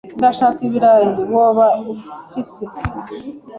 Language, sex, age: Kinyarwanda, female, 30-39